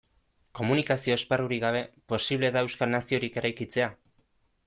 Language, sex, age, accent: Basque, male, 19-29, Erdialdekoa edo Nafarra (Gipuzkoa, Nafarroa)